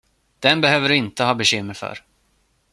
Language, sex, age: Swedish, male, 19-29